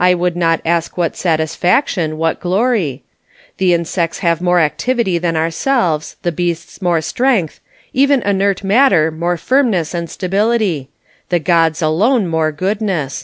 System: none